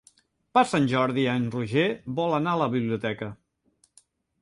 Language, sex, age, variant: Catalan, male, 50-59, Central